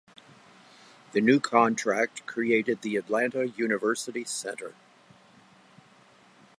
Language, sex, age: English, male, 70-79